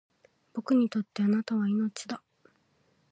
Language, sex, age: Japanese, female, 19-29